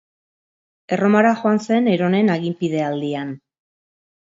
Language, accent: Basque, Mendebalekoa (Araba, Bizkaia, Gipuzkoako mendebaleko herri batzuk)